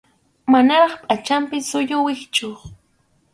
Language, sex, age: Arequipa-La Unión Quechua, female, 19-29